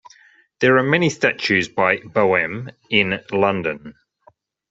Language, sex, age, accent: English, male, 40-49, Australian English